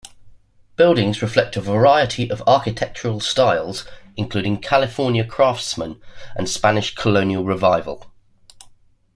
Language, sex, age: English, male, 50-59